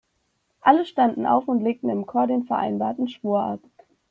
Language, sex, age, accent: German, female, 19-29, Deutschland Deutsch